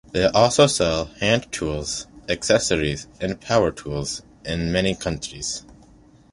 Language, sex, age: English, male, 19-29